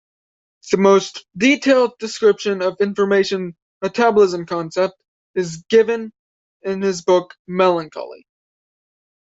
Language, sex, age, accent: English, male, 19-29, United States English